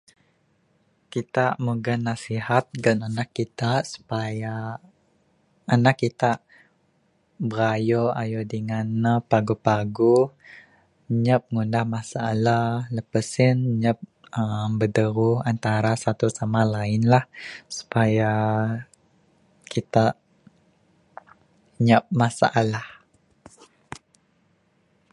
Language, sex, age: Bukar-Sadung Bidayuh, male, 19-29